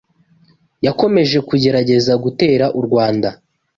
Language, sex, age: Kinyarwanda, male, 30-39